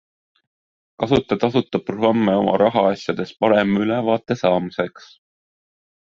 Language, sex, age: Estonian, male, 19-29